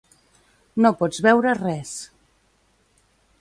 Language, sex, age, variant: Catalan, female, 40-49, Central